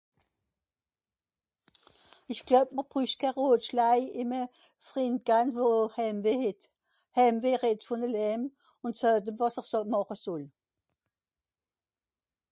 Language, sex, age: Swiss German, female, 60-69